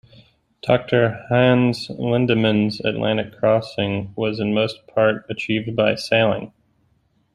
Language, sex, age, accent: English, male, 19-29, United States English